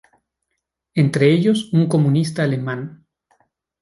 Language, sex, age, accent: Spanish, male, 30-39, México